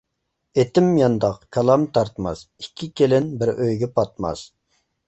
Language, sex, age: Uyghur, male, 19-29